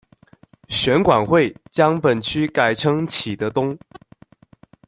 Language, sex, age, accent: Chinese, male, under 19, 出生地：江西省